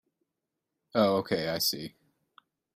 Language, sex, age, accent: English, male, 19-29, United States English